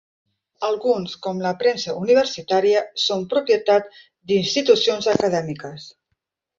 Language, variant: Catalan, Central